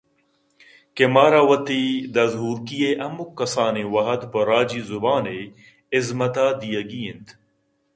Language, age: Eastern Balochi, 30-39